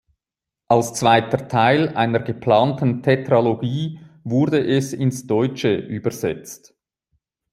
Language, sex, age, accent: German, male, 40-49, Schweizerdeutsch